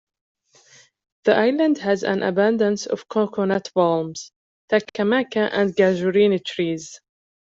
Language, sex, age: English, female, 19-29